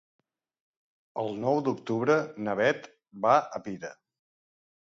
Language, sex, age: Catalan, male, 50-59